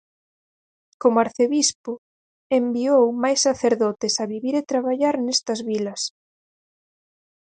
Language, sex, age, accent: Galician, female, 19-29, Central (gheada)